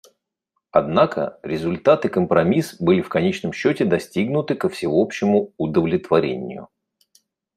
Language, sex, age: Russian, male, 40-49